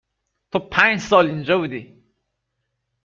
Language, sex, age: Persian, male, 19-29